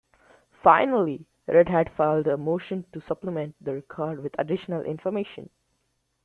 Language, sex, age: English, male, 19-29